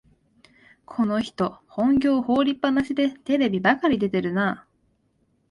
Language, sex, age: Japanese, female, 19-29